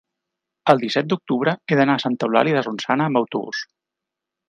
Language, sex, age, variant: Catalan, male, 30-39, Central